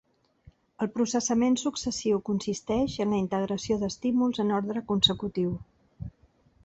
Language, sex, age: Catalan, female, 50-59